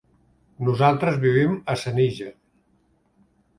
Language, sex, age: Catalan, male, 70-79